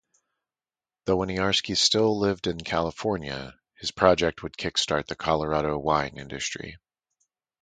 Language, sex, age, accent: English, male, 30-39, United States English